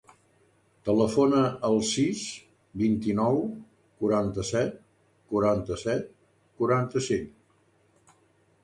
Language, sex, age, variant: Catalan, male, 70-79, Central